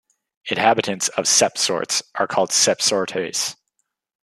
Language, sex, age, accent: English, male, 19-29, Canadian English